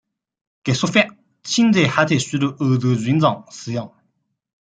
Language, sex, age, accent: Chinese, male, 30-39, 出生地：江苏省